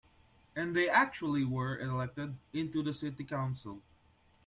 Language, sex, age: English, male, 19-29